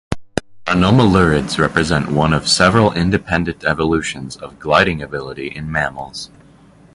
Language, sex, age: English, male, 19-29